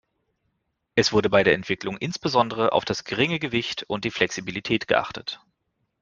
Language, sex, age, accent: German, male, 30-39, Deutschland Deutsch